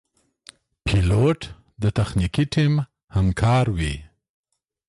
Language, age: Pashto, 50-59